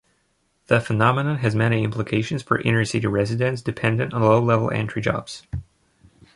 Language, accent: English, United States English